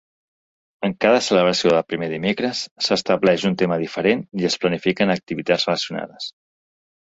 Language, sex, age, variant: Catalan, male, 40-49, Central